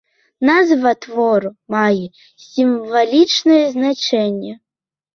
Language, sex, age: Belarusian, female, 30-39